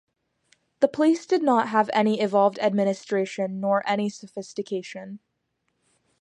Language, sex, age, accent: English, female, under 19, United States English